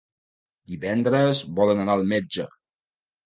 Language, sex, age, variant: Catalan, male, 19-29, Septentrional